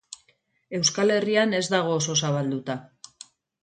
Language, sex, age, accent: Basque, female, 50-59, Erdialdekoa edo Nafarra (Gipuzkoa, Nafarroa)